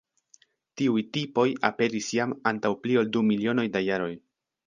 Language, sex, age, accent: Esperanto, male, under 19, Internacia